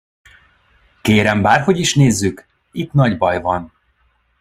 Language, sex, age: Hungarian, male, 30-39